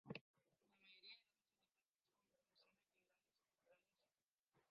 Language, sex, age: Spanish, female, 19-29